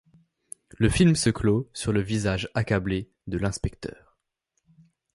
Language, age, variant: French, under 19, Français de métropole